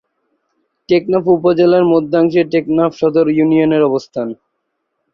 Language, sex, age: Bengali, male, 19-29